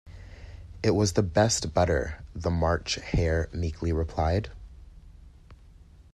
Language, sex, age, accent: English, male, 19-29, United States English